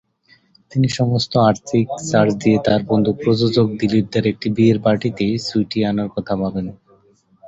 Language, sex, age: Bengali, male, 30-39